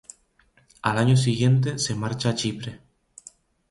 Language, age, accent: Spanish, 19-29, España: Islas Canarias